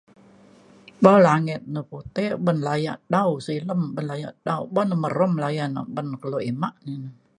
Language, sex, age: Mainstream Kenyah, female, 70-79